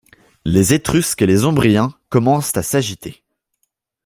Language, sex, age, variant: French, male, under 19, Français de métropole